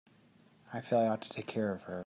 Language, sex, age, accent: English, male, 30-39, United States English